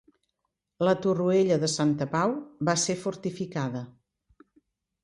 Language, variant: Catalan, Central